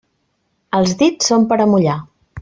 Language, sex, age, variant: Catalan, female, 30-39, Central